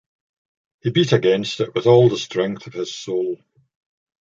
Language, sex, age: English, male, 60-69